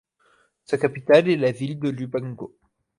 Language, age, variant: French, 19-29, Français de métropole